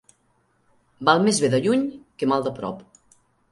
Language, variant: Catalan, Central